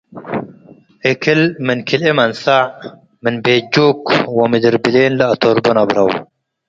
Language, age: Tigre, 19-29